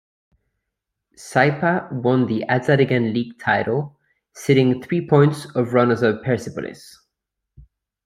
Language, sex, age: English, male, 30-39